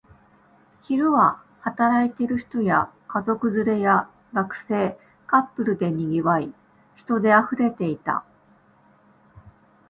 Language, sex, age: Japanese, female, 40-49